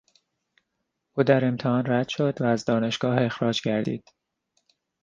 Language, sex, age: Persian, male, 30-39